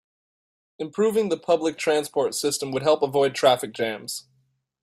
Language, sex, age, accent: English, male, 19-29, United States English